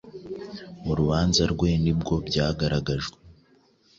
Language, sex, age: Kinyarwanda, male, 19-29